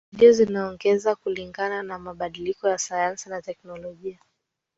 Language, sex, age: Swahili, female, 19-29